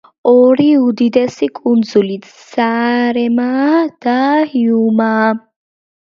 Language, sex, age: Georgian, female, under 19